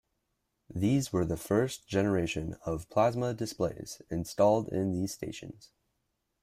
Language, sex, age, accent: English, male, under 19, United States English